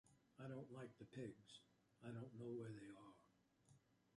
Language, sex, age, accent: English, male, 70-79, United States English